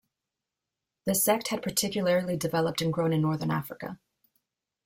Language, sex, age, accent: English, female, 30-39, United States English